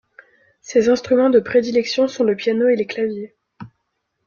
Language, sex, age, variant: French, female, 19-29, Français de métropole